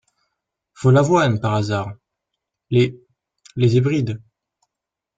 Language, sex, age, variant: French, male, 19-29, Français de métropole